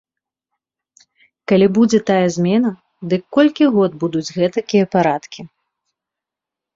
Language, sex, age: Belarusian, female, 30-39